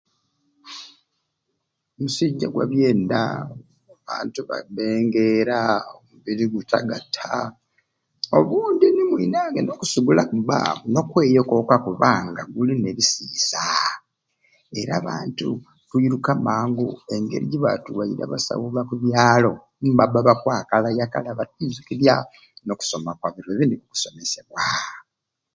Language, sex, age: Ruuli, male, 70-79